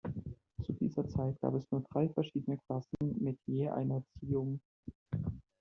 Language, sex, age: German, male, 30-39